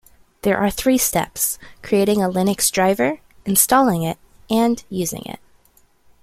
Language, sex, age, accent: English, female, 19-29, United States English